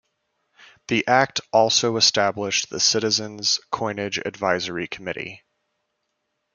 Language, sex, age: English, male, 19-29